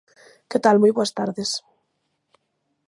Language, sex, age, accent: Galician, female, 30-39, Central (gheada); Normativo (estándar)